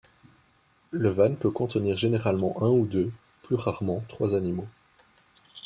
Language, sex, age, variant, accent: French, male, 19-29, Français d'Europe, Français de Belgique